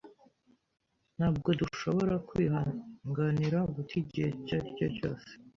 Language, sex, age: Kinyarwanda, male, under 19